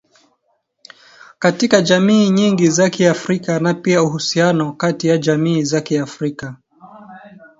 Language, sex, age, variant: Swahili, male, 19-29, Kiswahili cha Bara ya Kenya